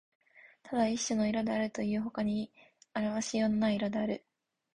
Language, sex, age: Japanese, female, 19-29